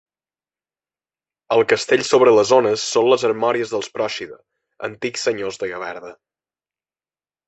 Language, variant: Catalan, Balear